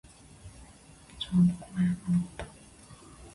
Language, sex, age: Japanese, female, 19-29